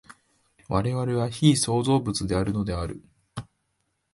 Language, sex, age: Japanese, male, 19-29